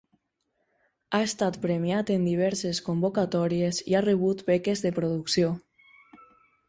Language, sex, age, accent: Catalan, female, under 19, valencià